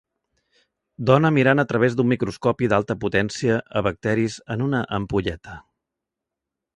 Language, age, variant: Catalan, 40-49, Central